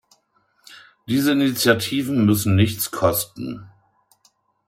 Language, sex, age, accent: German, male, 50-59, Deutschland Deutsch